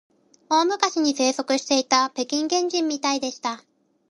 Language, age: Japanese, 19-29